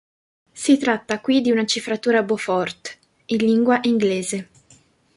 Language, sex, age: Italian, female, 19-29